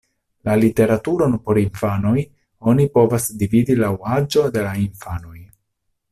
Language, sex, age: Esperanto, male, 30-39